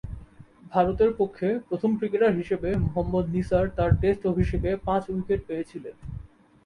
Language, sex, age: Bengali, male, 19-29